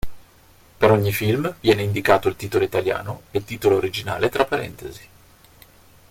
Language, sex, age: Italian, male, 40-49